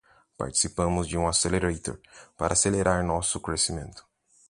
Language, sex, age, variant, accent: Portuguese, male, 19-29, Portuguese (Brasil), Paulista